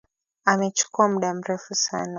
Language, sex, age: Swahili, female, 19-29